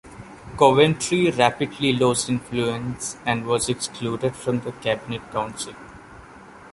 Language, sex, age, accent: English, male, 30-39, India and South Asia (India, Pakistan, Sri Lanka)